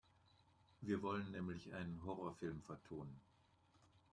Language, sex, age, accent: German, male, 60-69, Deutschland Deutsch